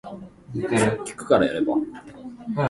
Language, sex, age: Japanese, male, under 19